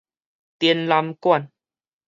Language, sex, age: Min Nan Chinese, male, 19-29